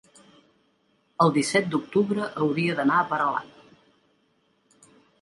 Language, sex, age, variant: Catalan, female, 60-69, Central